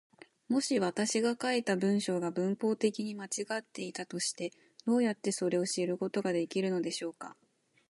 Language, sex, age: Japanese, female, 19-29